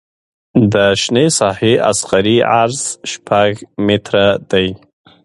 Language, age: Pashto, 30-39